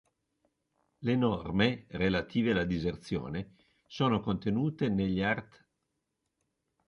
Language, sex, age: Italian, female, 60-69